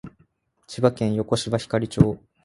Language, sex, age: Japanese, male, 19-29